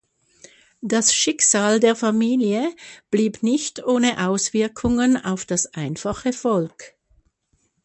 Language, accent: German, Schweizerdeutsch